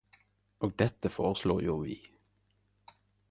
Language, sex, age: Norwegian Nynorsk, male, 19-29